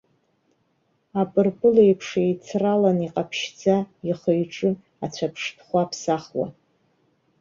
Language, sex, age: Abkhazian, female, 40-49